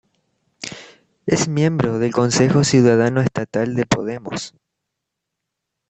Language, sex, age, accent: Spanish, male, under 19, Rioplatense: Argentina, Uruguay, este de Bolivia, Paraguay